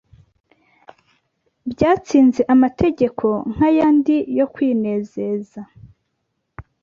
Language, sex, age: Kinyarwanda, female, 19-29